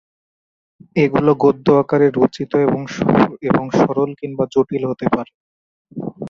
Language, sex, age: Bengali, male, under 19